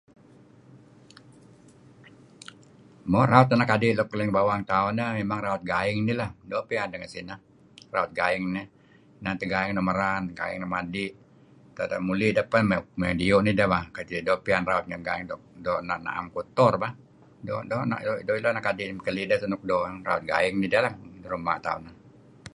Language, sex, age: Kelabit, male, 70-79